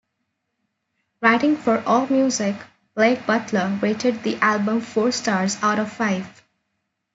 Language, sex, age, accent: English, female, 19-29, India and South Asia (India, Pakistan, Sri Lanka)